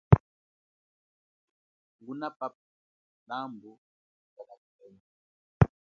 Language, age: Chokwe, 40-49